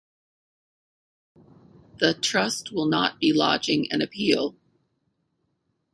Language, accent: English, United States English